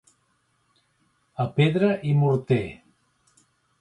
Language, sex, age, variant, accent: Catalan, male, 60-69, Central, central